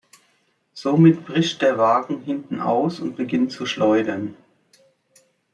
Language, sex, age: German, female, 60-69